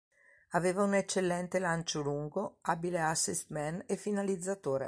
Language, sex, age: Italian, female, 60-69